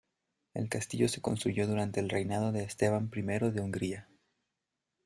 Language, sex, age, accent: Spanish, male, 19-29, México